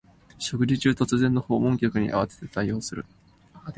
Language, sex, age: Japanese, male, 19-29